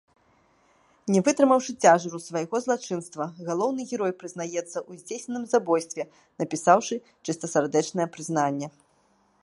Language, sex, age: Belarusian, female, 30-39